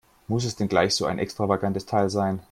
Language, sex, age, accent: German, male, 19-29, Deutschland Deutsch